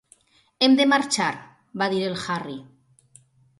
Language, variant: Catalan, Nord-Occidental